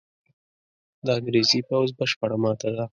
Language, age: Pashto, 19-29